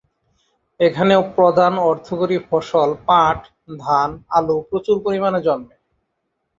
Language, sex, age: Bengali, male, 30-39